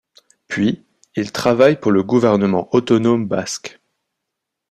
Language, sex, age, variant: French, male, 19-29, Français de métropole